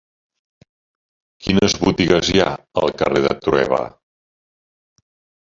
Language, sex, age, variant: Catalan, male, 50-59, Central